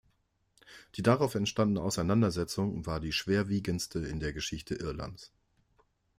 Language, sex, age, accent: German, male, 40-49, Deutschland Deutsch